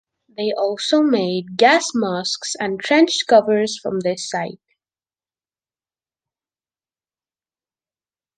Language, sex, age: English, female, under 19